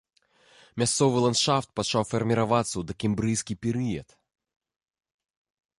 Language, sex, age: Belarusian, male, 30-39